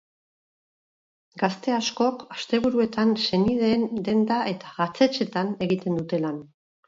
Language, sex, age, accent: Basque, female, 50-59, Mendebalekoa (Araba, Bizkaia, Gipuzkoako mendebaleko herri batzuk)